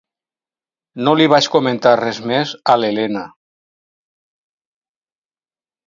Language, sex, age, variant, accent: Catalan, male, 50-59, Valencià meridional, valencià